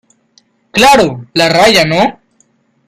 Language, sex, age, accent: Spanish, male, under 19, Andino-Pacífico: Colombia, Perú, Ecuador, oeste de Bolivia y Venezuela andina